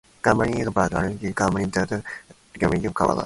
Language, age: English, 19-29